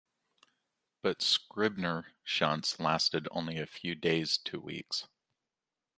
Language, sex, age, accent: English, male, 40-49, United States English